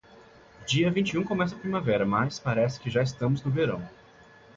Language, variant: Portuguese, Portuguese (Brasil)